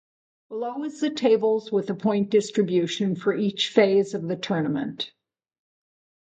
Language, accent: English, United States English